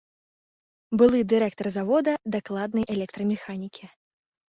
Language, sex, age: Belarusian, female, 19-29